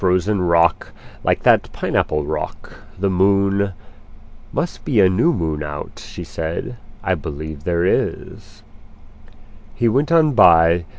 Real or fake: real